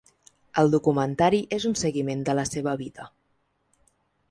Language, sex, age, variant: Catalan, female, 19-29, Central